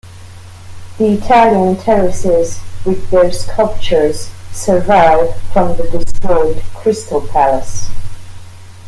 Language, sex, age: English, female, 30-39